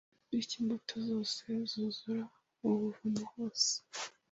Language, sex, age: Kinyarwanda, female, 50-59